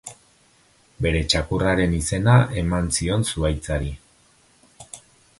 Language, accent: Basque, Erdialdekoa edo Nafarra (Gipuzkoa, Nafarroa)